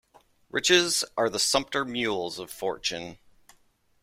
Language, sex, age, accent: English, male, 30-39, United States English